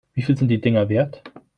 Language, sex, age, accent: German, male, 19-29, Deutschland Deutsch